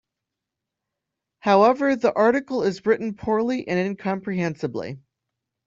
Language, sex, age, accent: English, male, 19-29, United States English